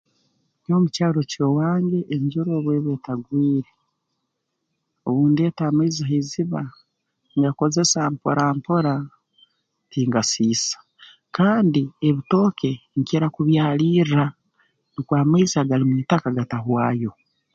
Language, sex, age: Tooro, female, 40-49